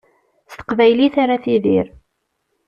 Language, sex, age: Kabyle, female, 19-29